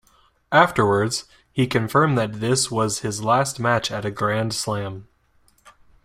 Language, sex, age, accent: English, male, 19-29, United States English